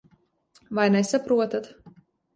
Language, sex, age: Latvian, female, 19-29